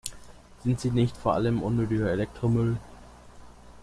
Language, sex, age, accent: German, male, 19-29, Deutschland Deutsch